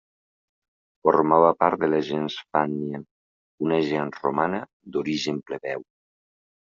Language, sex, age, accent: Catalan, male, 40-49, valencià